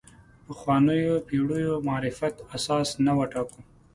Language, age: Pashto, 30-39